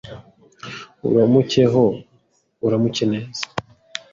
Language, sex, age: Kinyarwanda, female, 30-39